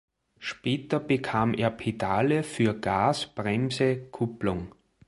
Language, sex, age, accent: German, male, 40-49, Österreichisches Deutsch